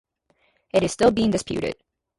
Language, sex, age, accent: English, female, 19-29, United States English